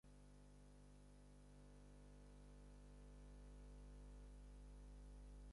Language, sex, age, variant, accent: Catalan, male, 60-69, Central, Barceloní